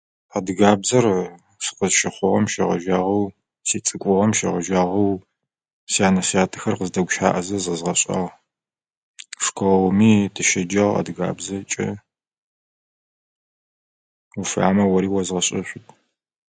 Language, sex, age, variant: Adyghe, male, 30-39, Адыгабзэ (Кирил, пстэумэ зэдыряе)